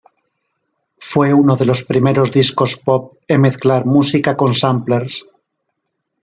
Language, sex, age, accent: Spanish, male, 40-49, España: Norte peninsular (Asturias, Castilla y León, Cantabria, País Vasco, Navarra, Aragón, La Rioja, Guadalajara, Cuenca)